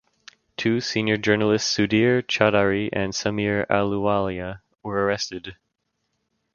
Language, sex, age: English, male, under 19